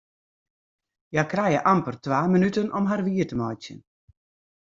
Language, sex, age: Western Frisian, female, 60-69